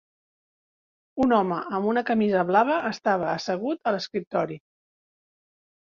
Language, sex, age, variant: Catalan, female, 40-49, Central